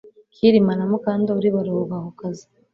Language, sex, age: Kinyarwanda, female, 19-29